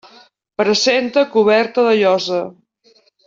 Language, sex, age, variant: Catalan, female, 60-69, Nord-Occidental